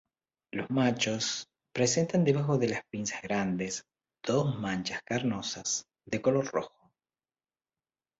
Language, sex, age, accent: Spanish, male, 40-49, Rioplatense: Argentina, Uruguay, este de Bolivia, Paraguay